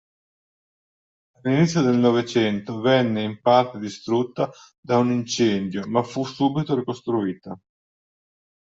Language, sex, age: Italian, male, 50-59